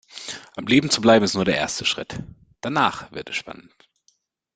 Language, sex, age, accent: German, male, 30-39, Deutschland Deutsch